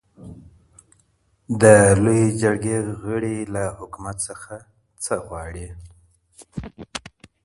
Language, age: Pashto, 30-39